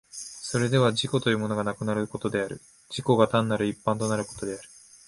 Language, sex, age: Japanese, male, 19-29